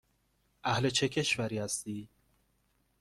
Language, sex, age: Persian, male, 19-29